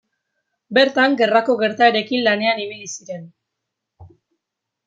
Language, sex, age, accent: Basque, female, under 19, Erdialdekoa edo Nafarra (Gipuzkoa, Nafarroa)